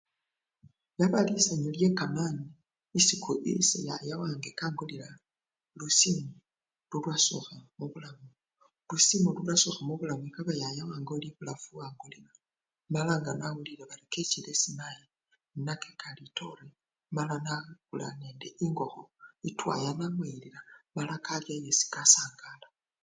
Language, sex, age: Luyia, female, 50-59